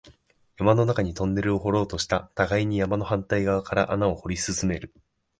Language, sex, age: Japanese, male, 19-29